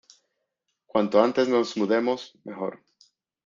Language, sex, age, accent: Spanish, male, 30-39, América central